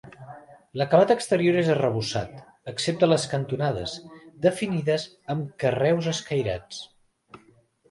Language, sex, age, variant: Catalan, male, 40-49, Central